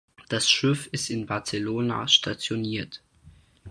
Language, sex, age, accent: German, male, under 19, Deutschland Deutsch